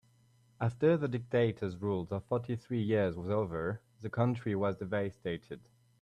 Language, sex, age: English, male, 19-29